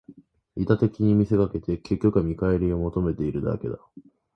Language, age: Japanese, 19-29